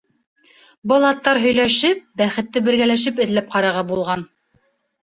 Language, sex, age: Bashkir, female, 30-39